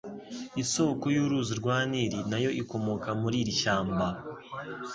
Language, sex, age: Kinyarwanda, male, 19-29